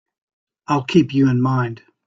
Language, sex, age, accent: English, male, 60-69, New Zealand English